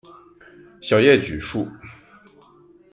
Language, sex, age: Chinese, male, 19-29